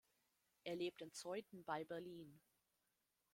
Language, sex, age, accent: German, female, 30-39, Deutschland Deutsch